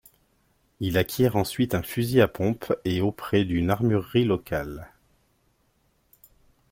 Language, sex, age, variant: French, male, 40-49, Français de métropole